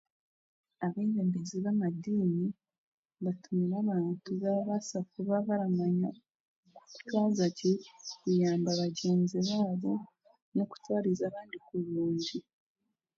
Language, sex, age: Chiga, female, 19-29